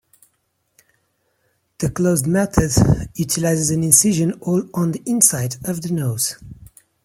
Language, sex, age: English, male, 30-39